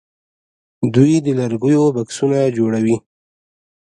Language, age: Pashto, 19-29